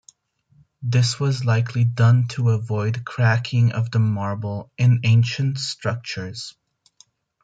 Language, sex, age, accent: English, male, 19-29, United States English